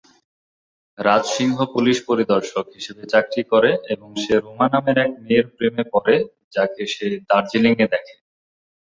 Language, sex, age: Bengali, male, 19-29